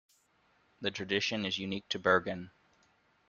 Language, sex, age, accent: English, male, 19-29, United States English